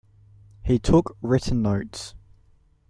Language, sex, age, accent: English, male, under 19, Australian English